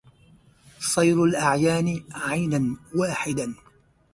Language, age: Arabic, 50-59